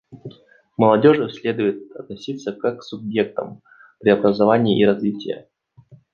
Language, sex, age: Russian, male, 19-29